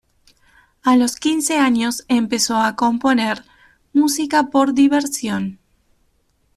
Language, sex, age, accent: Spanish, female, 19-29, Rioplatense: Argentina, Uruguay, este de Bolivia, Paraguay